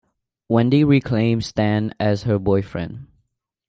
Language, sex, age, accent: English, male, under 19, India and South Asia (India, Pakistan, Sri Lanka)